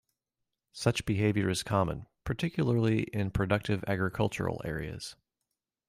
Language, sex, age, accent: English, male, 30-39, United States English